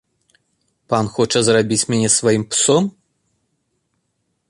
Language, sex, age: Belarusian, male, 30-39